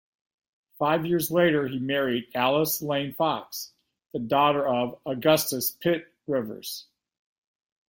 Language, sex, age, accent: English, male, 60-69, United States English